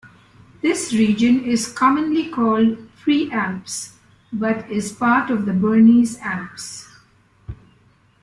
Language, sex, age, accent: English, female, 60-69, India and South Asia (India, Pakistan, Sri Lanka)